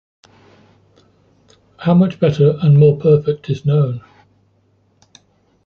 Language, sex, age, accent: English, male, 60-69, England English